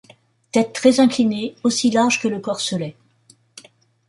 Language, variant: French, Français de métropole